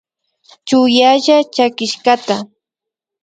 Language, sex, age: Imbabura Highland Quichua, female, 19-29